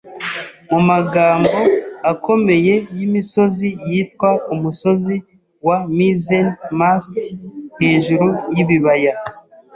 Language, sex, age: Kinyarwanda, male, 30-39